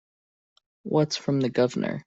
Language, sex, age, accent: English, male, 19-29, Canadian English